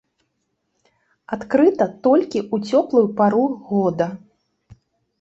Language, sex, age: Belarusian, female, 40-49